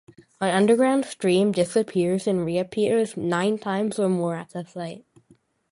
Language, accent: English, United States English